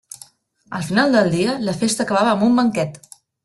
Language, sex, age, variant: Catalan, female, 19-29, Nord-Occidental